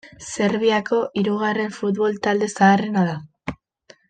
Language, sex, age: Basque, female, under 19